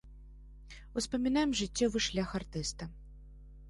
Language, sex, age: Belarusian, female, 30-39